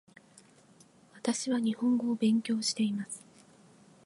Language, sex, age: Japanese, female, 30-39